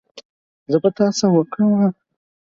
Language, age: Pashto, under 19